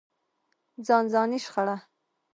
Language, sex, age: Pashto, female, 19-29